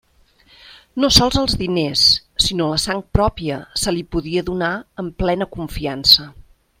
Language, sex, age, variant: Catalan, female, 50-59, Central